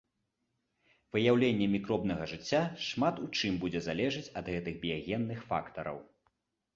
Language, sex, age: Belarusian, male, 30-39